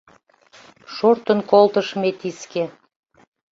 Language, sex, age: Mari, female, 40-49